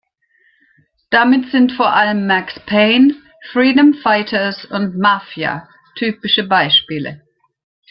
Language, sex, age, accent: German, female, 60-69, Deutschland Deutsch